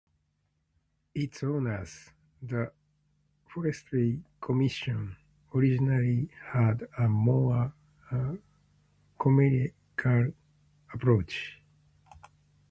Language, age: English, 50-59